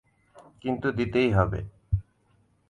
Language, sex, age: Bengali, male, 19-29